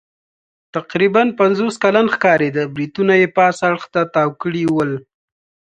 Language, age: Pashto, 30-39